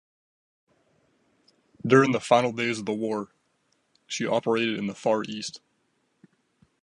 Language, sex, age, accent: English, male, 19-29, United States English